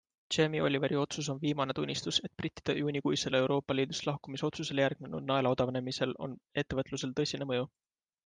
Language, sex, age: Estonian, male, 19-29